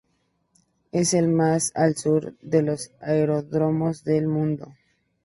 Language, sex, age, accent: Spanish, female, 19-29, México